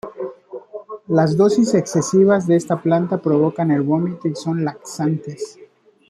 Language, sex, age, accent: Spanish, male, 19-29, México